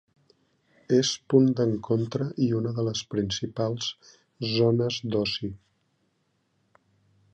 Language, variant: Catalan, Central